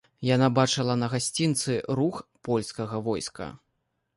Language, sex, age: Belarusian, male, 30-39